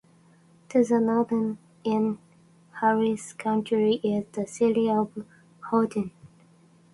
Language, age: English, 19-29